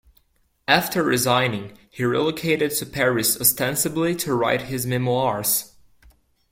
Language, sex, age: English, male, under 19